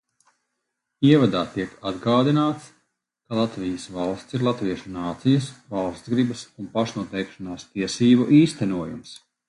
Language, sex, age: Latvian, male, 30-39